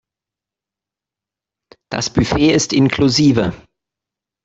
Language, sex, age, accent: German, male, 19-29, Deutschland Deutsch